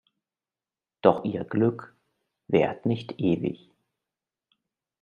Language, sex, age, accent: German, male, 40-49, Deutschland Deutsch